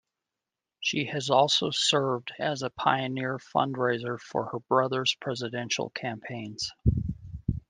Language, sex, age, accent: English, male, 50-59, United States English